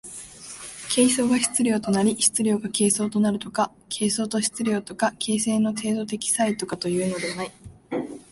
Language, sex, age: Japanese, female, 19-29